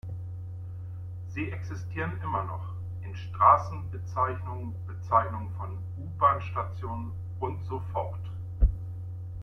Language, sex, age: German, male, 50-59